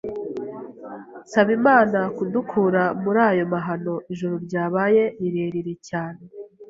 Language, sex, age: Kinyarwanda, female, 19-29